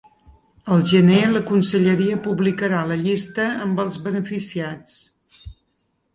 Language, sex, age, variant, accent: Catalan, female, 50-59, Balear, menorquí